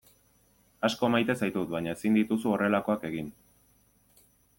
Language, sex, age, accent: Basque, male, 19-29, Erdialdekoa edo Nafarra (Gipuzkoa, Nafarroa)